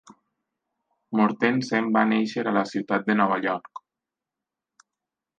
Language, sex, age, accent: Catalan, male, 19-29, valencià